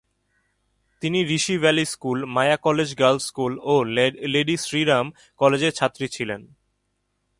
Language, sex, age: Bengali, male, 19-29